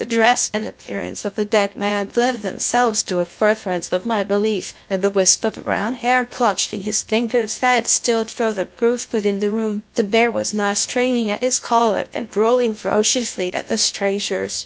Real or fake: fake